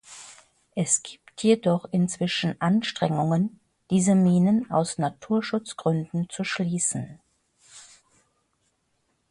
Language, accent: German, Deutschland Deutsch